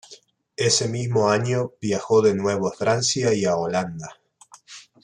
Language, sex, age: Spanish, male, 30-39